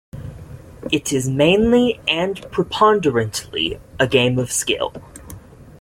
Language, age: English, 19-29